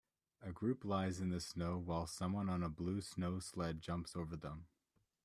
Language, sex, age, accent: English, male, 19-29, United States English